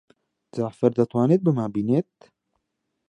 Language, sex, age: Central Kurdish, male, 19-29